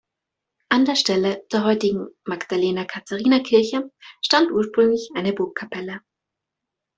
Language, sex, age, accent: German, female, 19-29, Österreichisches Deutsch